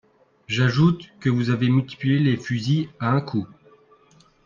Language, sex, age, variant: French, male, 30-39, Français de métropole